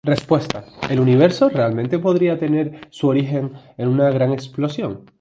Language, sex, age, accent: Spanish, male, 19-29, España: Sur peninsular (Andalucia, Extremadura, Murcia)